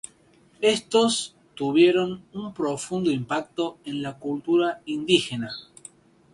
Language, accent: Spanish, Rioplatense: Argentina, Uruguay, este de Bolivia, Paraguay